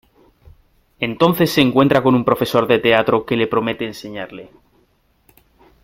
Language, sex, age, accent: Spanish, male, 30-39, España: Norte peninsular (Asturias, Castilla y León, Cantabria, País Vasco, Navarra, Aragón, La Rioja, Guadalajara, Cuenca)